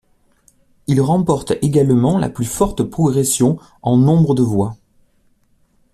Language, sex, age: French, male, 40-49